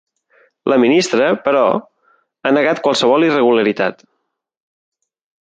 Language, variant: Catalan, Central